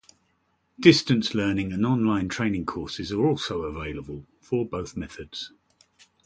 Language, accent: English, England English